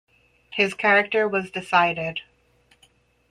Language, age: English, 30-39